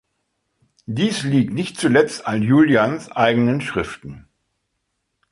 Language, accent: German, Deutschland Deutsch